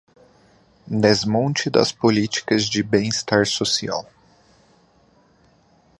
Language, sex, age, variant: Portuguese, male, 30-39, Portuguese (Brasil)